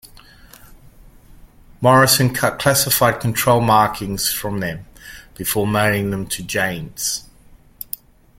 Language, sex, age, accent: English, male, 50-59, Australian English